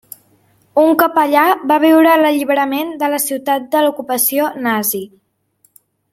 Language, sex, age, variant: Catalan, female, under 19, Central